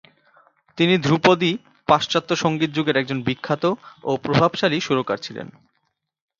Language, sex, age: Bengali, male, 19-29